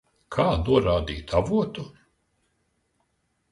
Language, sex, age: Latvian, male, 60-69